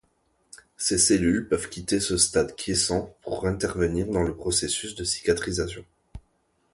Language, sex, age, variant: French, male, 30-39, Français de métropole